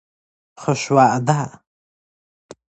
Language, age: Persian, 19-29